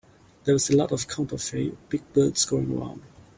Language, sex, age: English, male, 19-29